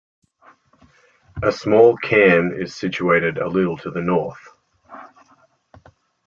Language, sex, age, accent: English, male, 30-39, Australian English